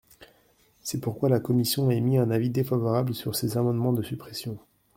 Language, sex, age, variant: French, male, 19-29, Français de métropole